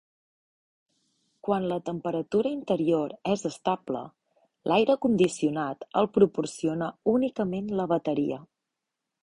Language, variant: Catalan, Central